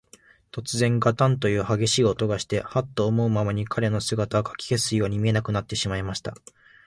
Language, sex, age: Japanese, male, 19-29